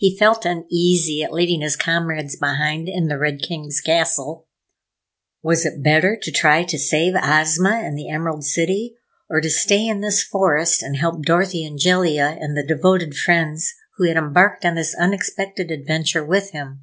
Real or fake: real